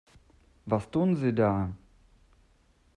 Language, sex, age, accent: German, male, 30-39, Deutschland Deutsch